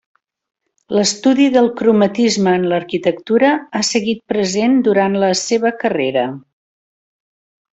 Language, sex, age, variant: Catalan, female, 60-69, Central